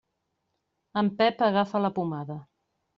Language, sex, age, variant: Catalan, female, 30-39, Central